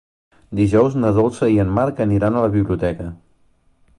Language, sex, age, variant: Catalan, male, 40-49, Central